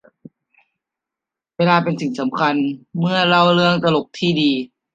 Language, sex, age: Thai, male, under 19